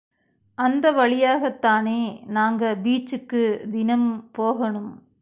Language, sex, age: Tamil, female, 40-49